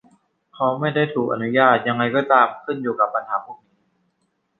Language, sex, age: Thai, male, under 19